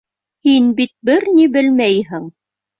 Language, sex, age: Bashkir, female, 40-49